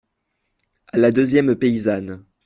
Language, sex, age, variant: French, male, 19-29, Français de métropole